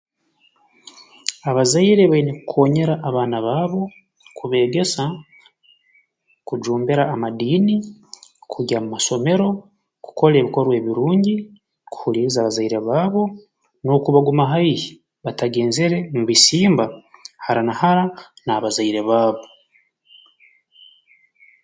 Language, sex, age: Tooro, male, 19-29